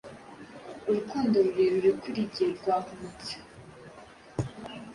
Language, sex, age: Kinyarwanda, female, under 19